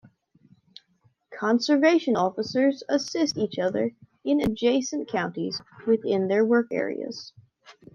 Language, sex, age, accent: English, female, 19-29, United States English